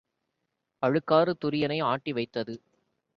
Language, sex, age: Tamil, male, 19-29